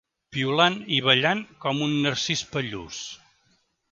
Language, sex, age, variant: Catalan, male, 50-59, Central